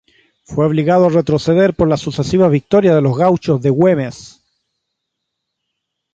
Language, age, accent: Spanish, 40-49, Chileno: Chile, Cuyo